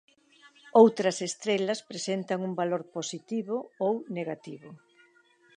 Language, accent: Galician, Normativo (estándar)